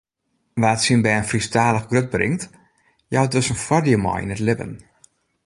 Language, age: Western Frisian, 40-49